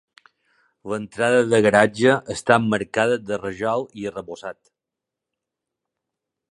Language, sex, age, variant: Catalan, male, 40-49, Balear